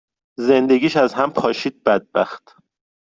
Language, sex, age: Persian, male, 30-39